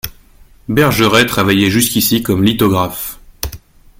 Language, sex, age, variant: French, male, 30-39, Français de métropole